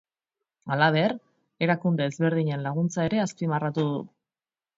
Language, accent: Basque, Erdialdekoa edo Nafarra (Gipuzkoa, Nafarroa)